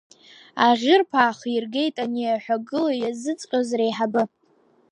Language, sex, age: Abkhazian, female, under 19